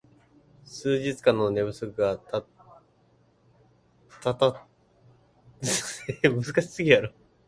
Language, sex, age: Japanese, male, 19-29